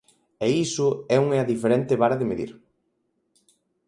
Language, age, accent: Galician, 19-29, Oriental (común en zona oriental)